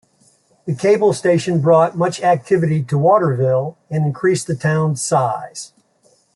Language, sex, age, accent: English, male, 60-69, United States English